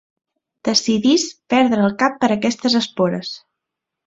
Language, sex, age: Catalan, female, 30-39